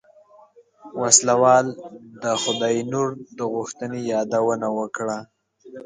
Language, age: Pashto, 19-29